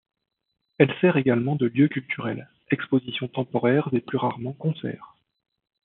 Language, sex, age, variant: French, male, 30-39, Français de métropole